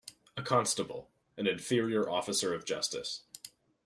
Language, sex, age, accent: English, male, 19-29, Canadian English